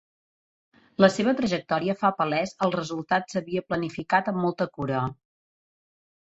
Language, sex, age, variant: Catalan, female, 40-49, Central